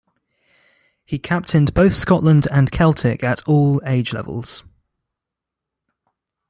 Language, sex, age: English, male, 19-29